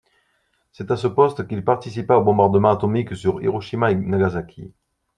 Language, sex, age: French, male, 40-49